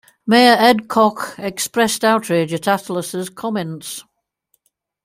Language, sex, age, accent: English, female, 60-69, England English